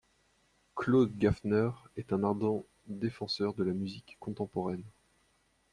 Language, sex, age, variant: French, male, 19-29, Français de métropole